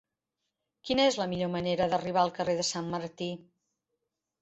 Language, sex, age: Catalan, female, 50-59